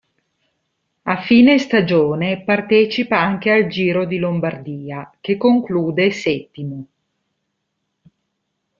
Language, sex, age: Italian, female, 40-49